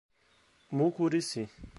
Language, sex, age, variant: Portuguese, male, 19-29, Portuguese (Brasil)